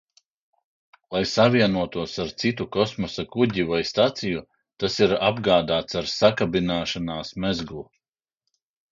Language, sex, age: Latvian, male, 40-49